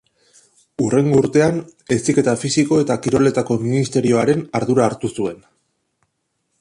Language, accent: Basque, Erdialdekoa edo Nafarra (Gipuzkoa, Nafarroa)